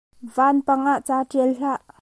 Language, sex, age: Hakha Chin, female, 19-29